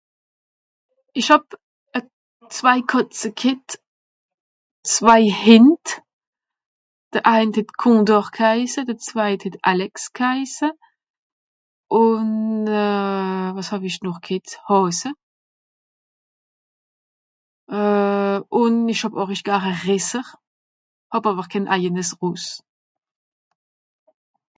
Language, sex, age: Swiss German, female, 30-39